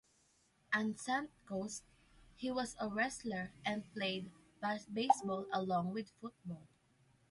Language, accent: English, Filipino